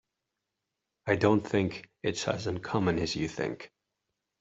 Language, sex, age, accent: English, male, 30-39, United States English